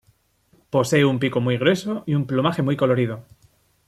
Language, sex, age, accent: Spanish, male, 19-29, España: Norte peninsular (Asturias, Castilla y León, Cantabria, País Vasco, Navarra, Aragón, La Rioja, Guadalajara, Cuenca)